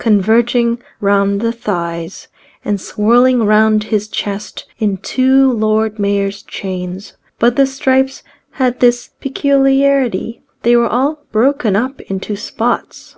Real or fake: real